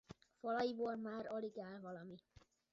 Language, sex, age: Hungarian, female, 40-49